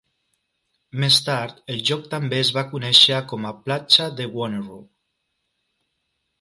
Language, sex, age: Catalan, male, 30-39